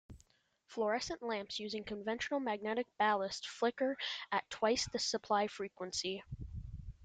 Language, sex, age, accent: English, male, under 19, United States English